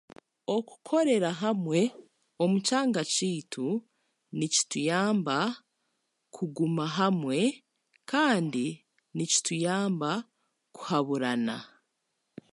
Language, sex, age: Chiga, female, 30-39